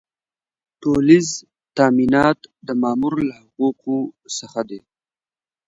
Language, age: Pashto, 19-29